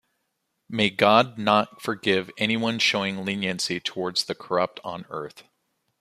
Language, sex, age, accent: English, male, 40-49, United States English